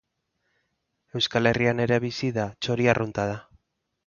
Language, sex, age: Basque, male, 30-39